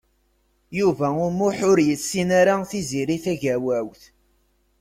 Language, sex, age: Kabyle, male, 30-39